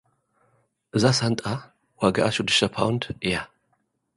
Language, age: Tigrinya, 40-49